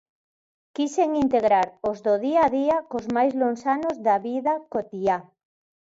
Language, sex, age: Galician, female, 50-59